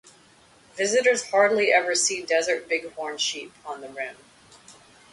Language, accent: English, United States English